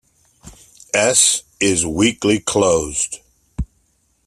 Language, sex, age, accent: English, male, 60-69, United States English